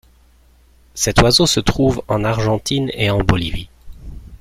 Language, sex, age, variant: French, male, 40-49, Français de métropole